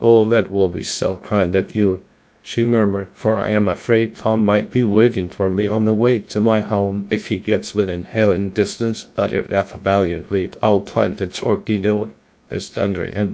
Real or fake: fake